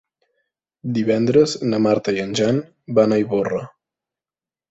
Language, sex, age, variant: Catalan, male, 19-29, Central